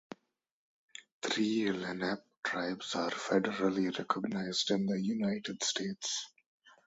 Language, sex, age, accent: English, male, 19-29, India and South Asia (India, Pakistan, Sri Lanka)